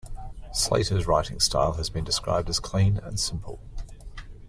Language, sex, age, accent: English, male, 40-49, Australian English